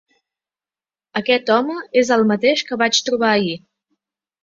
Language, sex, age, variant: Catalan, female, 19-29, Central